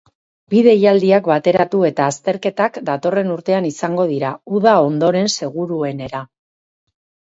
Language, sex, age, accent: Basque, female, 50-59, Erdialdekoa edo Nafarra (Gipuzkoa, Nafarroa)